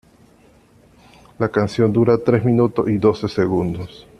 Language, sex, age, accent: Spanish, male, 30-39, Caribe: Cuba, Venezuela, Puerto Rico, República Dominicana, Panamá, Colombia caribeña, México caribeño, Costa del golfo de México